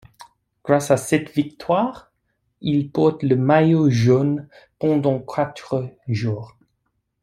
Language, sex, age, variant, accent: French, male, 19-29, Français d'Europe, Français du Royaume-Uni